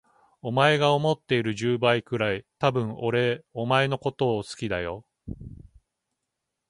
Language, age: Japanese, 50-59